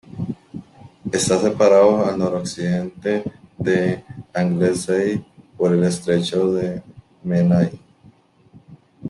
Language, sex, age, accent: Spanish, male, 30-39, América central